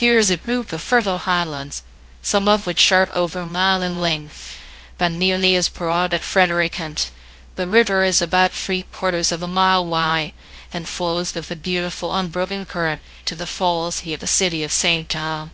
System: TTS, VITS